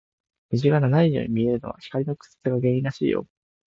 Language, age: Japanese, 19-29